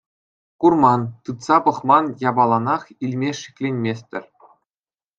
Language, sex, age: Chuvash, male, 19-29